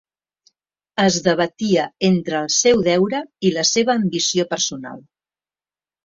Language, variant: Catalan, Central